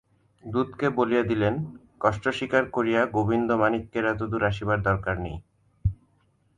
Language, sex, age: Bengali, male, 19-29